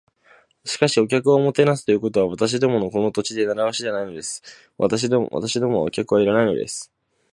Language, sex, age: Japanese, male, 19-29